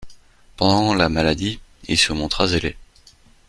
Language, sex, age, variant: French, male, 40-49, Français de métropole